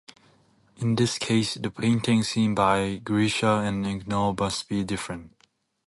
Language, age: English, 19-29